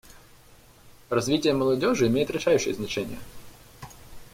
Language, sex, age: Russian, male, 19-29